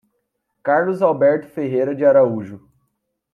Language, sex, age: Portuguese, male, 19-29